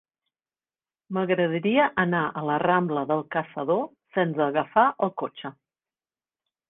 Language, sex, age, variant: Catalan, female, 50-59, Central